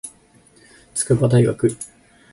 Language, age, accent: Japanese, 19-29, 標準語